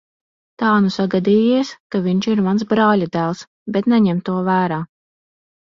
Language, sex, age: Latvian, female, 19-29